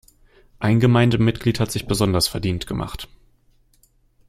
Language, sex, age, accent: German, male, 19-29, Deutschland Deutsch